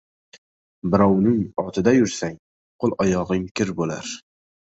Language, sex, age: Uzbek, male, 19-29